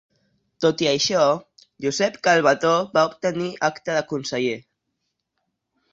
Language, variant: Catalan, Central